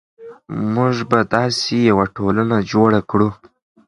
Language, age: Pashto, 19-29